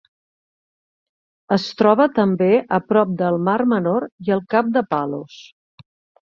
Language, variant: Catalan, Central